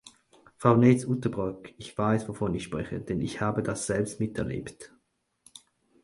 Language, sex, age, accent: German, male, 30-39, Schweizerdeutsch